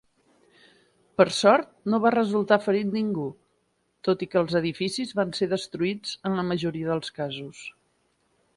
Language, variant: Catalan, Central